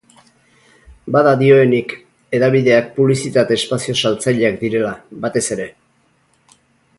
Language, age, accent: Basque, 60-69, Erdialdekoa edo Nafarra (Gipuzkoa, Nafarroa)